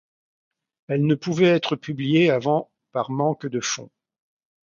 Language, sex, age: French, male, 60-69